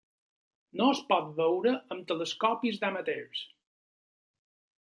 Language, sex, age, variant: Catalan, male, 40-49, Balear